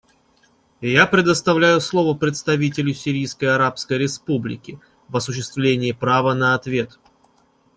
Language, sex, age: Russian, male, 30-39